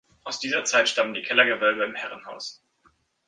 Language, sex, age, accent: German, male, 30-39, Deutschland Deutsch